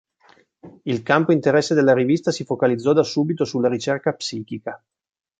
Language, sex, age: Italian, male, 50-59